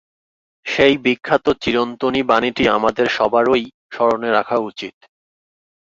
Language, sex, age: Bengali, male, 30-39